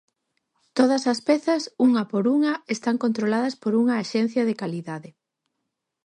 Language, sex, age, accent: Galician, female, 40-49, Normativo (estándar)